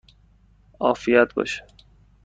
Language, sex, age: Persian, male, 19-29